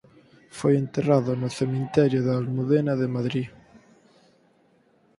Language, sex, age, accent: Galician, male, 19-29, Atlántico (seseo e gheada)